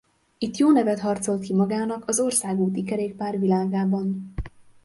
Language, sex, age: Hungarian, female, 19-29